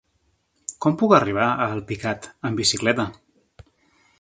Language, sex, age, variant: Catalan, male, 40-49, Nord-Occidental